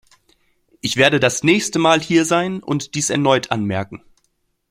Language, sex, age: German, male, 19-29